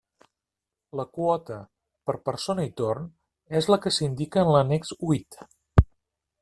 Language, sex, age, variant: Catalan, male, 50-59, Central